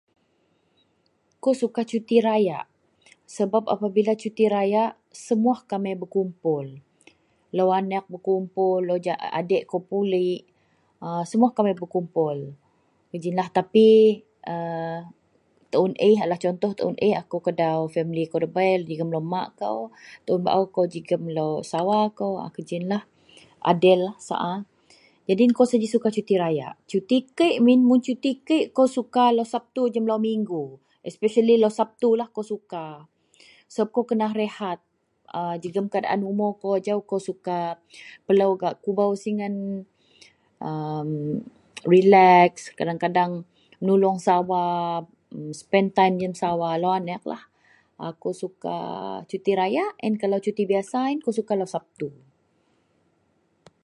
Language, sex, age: Central Melanau, female, 40-49